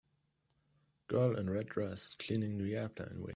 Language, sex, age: English, male, 19-29